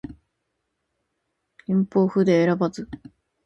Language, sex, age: Japanese, female, 19-29